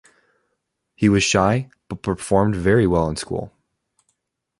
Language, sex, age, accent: English, male, 19-29, United States English